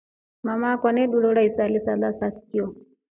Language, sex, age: Rombo, female, 40-49